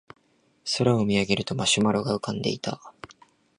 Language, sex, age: Japanese, male, 19-29